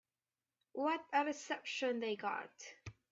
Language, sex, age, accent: English, female, 19-29, United States English